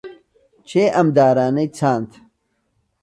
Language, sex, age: Central Kurdish, male, 30-39